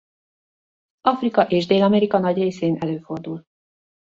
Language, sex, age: Hungarian, female, 40-49